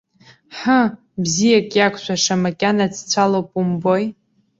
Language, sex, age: Abkhazian, female, under 19